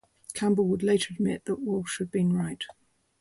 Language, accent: English, England English